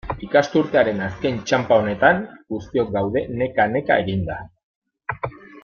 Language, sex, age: Basque, male, 30-39